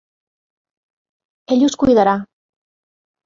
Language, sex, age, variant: Catalan, female, 40-49, Central